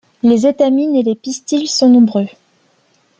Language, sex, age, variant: French, female, under 19, Français de métropole